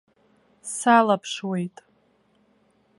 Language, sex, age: Abkhazian, female, 19-29